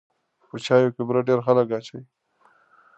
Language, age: Pashto, 30-39